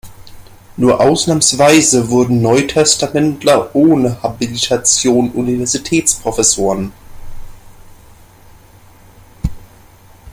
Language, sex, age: German, male, 19-29